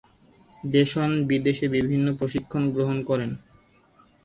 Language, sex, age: Bengali, male, 19-29